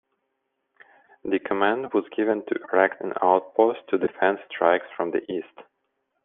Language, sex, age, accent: English, male, 30-39, United States English